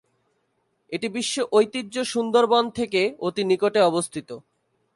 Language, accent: Bengali, fluent